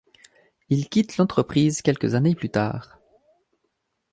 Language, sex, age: French, male, 30-39